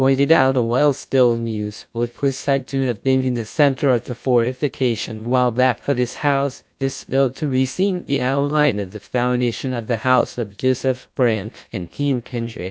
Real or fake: fake